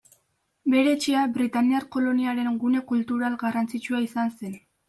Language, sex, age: Basque, female, under 19